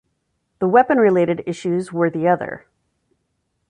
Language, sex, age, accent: English, female, 50-59, United States English